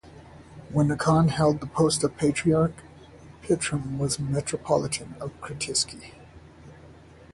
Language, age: English, 40-49